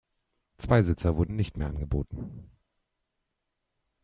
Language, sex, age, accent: German, male, 30-39, Deutschland Deutsch